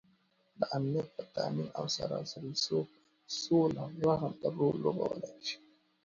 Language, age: Pashto, 19-29